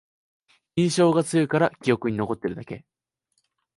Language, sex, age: Japanese, male, 19-29